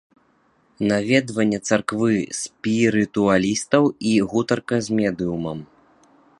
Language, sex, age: Belarusian, male, 19-29